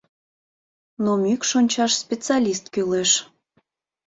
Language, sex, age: Mari, female, 19-29